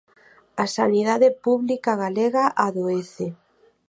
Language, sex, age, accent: Galician, female, 30-39, Atlántico (seseo e gheada)